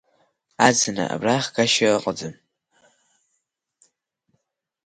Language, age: Abkhazian, under 19